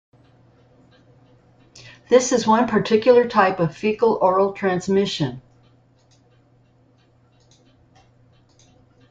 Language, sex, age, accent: English, female, 60-69, United States English